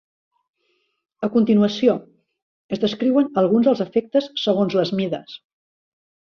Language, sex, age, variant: Catalan, female, 60-69, Central